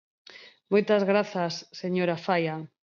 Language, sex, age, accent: Galician, female, 40-49, Normativo (estándar)